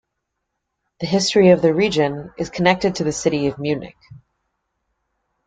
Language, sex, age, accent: English, female, 19-29, United States English